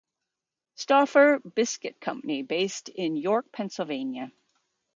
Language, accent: English, United States English